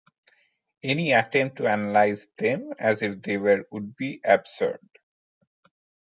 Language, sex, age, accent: English, male, 40-49, India and South Asia (India, Pakistan, Sri Lanka)